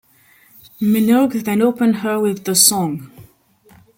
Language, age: English, 19-29